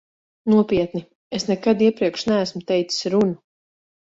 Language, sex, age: Latvian, female, 30-39